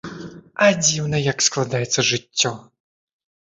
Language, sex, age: Belarusian, male, under 19